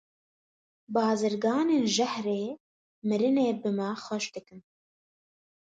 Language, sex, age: Kurdish, female, 19-29